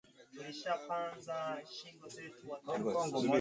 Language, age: Swahili, 30-39